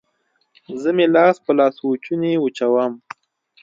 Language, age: Pashto, 19-29